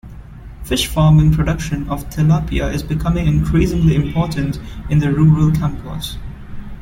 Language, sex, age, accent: English, male, 19-29, India and South Asia (India, Pakistan, Sri Lanka)